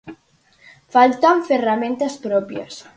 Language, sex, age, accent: Galician, female, under 19, Normativo (estándar)